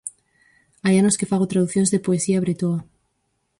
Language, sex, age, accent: Galician, female, 19-29, Oriental (común en zona oriental)